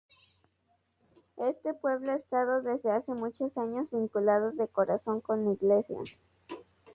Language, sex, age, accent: Spanish, female, 19-29, México